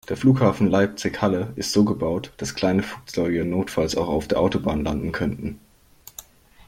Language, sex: German, male